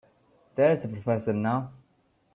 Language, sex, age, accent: English, male, 19-29, India and South Asia (India, Pakistan, Sri Lanka)